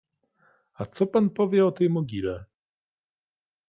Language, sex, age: Polish, male, 30-39